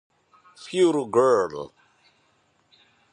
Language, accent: English, United States English